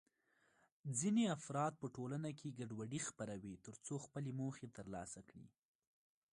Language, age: Pashto, 19-29